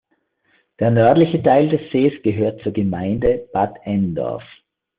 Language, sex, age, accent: German, male, 50-59, Österreichisches Deutsch